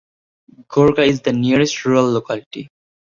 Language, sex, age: English, male, 19-29